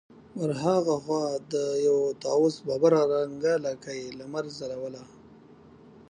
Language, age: Pashto, 30-39